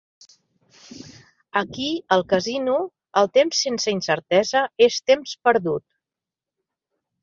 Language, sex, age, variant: Catalan, female, 50-59, Central